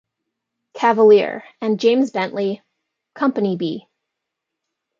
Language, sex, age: English, female, 19-29